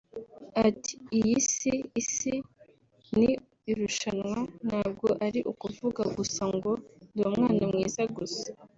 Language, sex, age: Kinyarwanda, female, 19-29